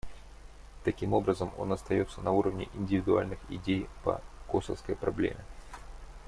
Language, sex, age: Russian, male, 30-39